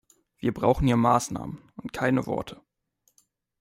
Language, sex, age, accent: German, male, 19-29, Deutschland Deutsch